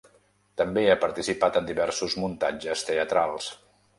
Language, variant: Catalan, Central